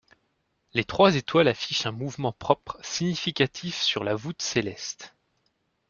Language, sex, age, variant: French, male, 19-29, Français de métropole